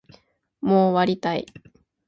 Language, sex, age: Japanese, female, 19-29